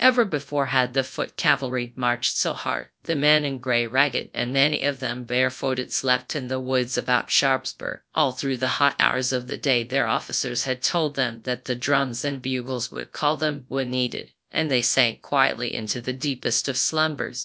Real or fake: fake